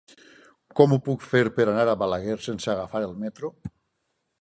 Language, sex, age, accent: Catalan, male, 60-69, valencià